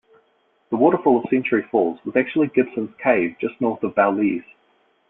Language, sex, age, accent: English, male, 40-49, New Zealand English